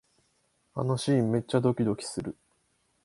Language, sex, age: Japanese, male, 19-29